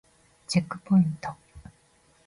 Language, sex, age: Japanese, female, 50-59